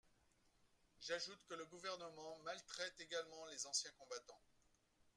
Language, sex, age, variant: French, male, 50-59, Français de métropole